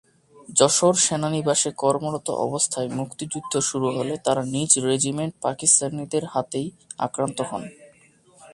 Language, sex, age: Bengali, male, 19-29